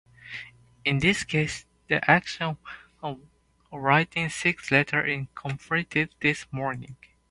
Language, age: English, 19-29